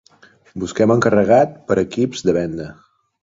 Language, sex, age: Catalan, male, 40-49